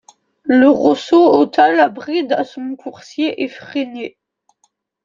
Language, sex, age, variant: French, male, under 19, Français de métropole